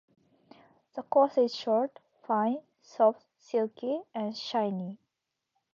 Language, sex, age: English, female, 19-29